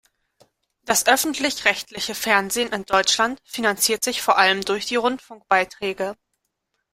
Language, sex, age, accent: German, female, 19-29, Deutschland Deutsch